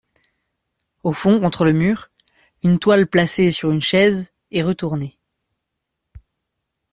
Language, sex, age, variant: French, male, 19-29, Français de métropole